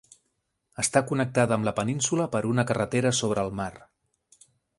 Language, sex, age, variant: Catalan, male, 30-39, Central